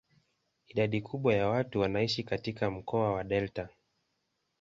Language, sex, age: Swahili, male, 19-29